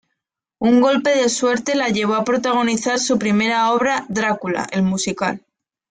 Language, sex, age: Spanish, female, 19-29